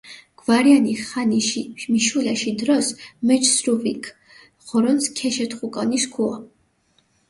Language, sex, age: Mingrelian, female, 19-29